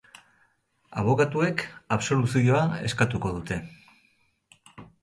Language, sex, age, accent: Basque, male, 60-69, Erdialdekoa edo Nafarra (Gipuzkoa, Nafarroa)